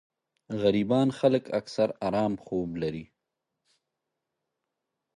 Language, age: Pashto, 30-39